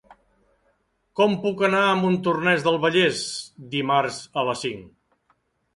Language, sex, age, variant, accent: Catalan, male, 60-69, Central, central